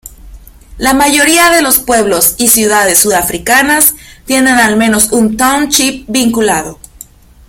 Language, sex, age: Spanish, female, 19-29